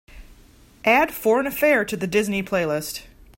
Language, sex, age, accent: English, female, 30-39, United States English